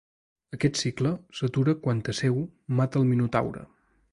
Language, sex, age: Catalan, male, 19-29